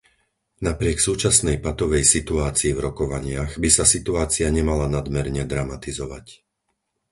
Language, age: Slovak, 50-59